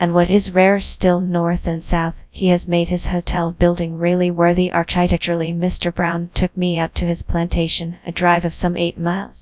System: TTS, FastPitch